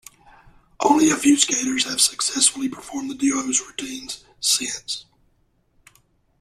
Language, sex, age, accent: English, male, 40-49, United States English